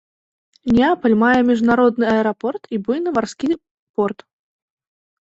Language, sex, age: Belarusian, female, 19-29